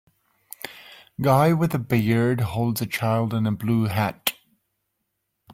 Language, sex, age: English, male, 30-39